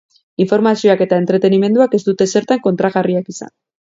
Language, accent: Basque, Mendebalekoa (Araba, Bizkaia, Gipuzkoako mendebaleko herri batzuk)